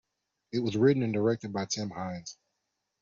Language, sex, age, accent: English, male, 19-29, United States English